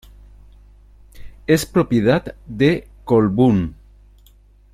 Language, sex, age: Spanish, male, 40-49